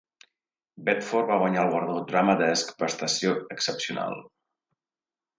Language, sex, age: Catalan, male, 40-49